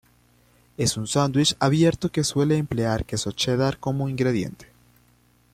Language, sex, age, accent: Spanish, male, 19-29, Andino-Pacífico: Colombia, Perú, Ecuador, oeste de Bolivia y Venezuela andina